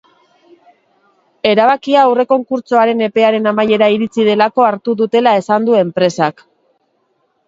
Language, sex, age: Basque, female, 40-49